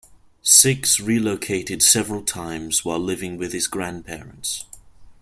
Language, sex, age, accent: English, male, under 19, England English